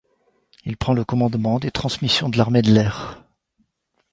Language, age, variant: French, 60-69, Français de métropole